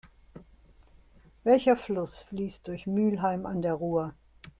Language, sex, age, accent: German, female, 70-79, Deutschland Deutsch